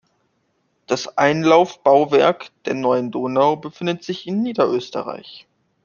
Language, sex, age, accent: German, male, under 19, Deutschland Deutsch